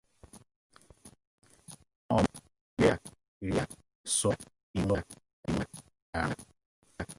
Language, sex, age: Yoruba, male, 30-39